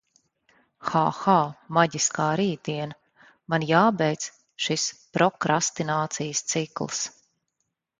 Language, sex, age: Latvian, female, 40-49